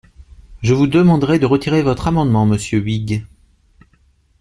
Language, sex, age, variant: French, male, 40-49, Français de métropole